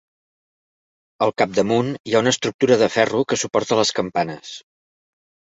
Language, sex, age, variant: Catalan, male, 40-49, Central